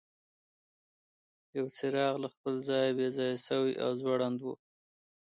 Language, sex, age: Pashto, male, 30-39